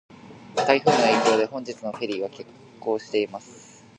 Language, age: Japanese, 19-29